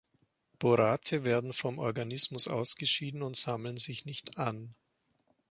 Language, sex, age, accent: German, male, 50-59, Österreichisches Deutsch